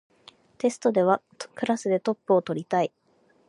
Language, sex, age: Japanese, female, 19-29